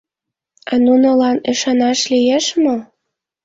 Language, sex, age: Mari, female, 19-29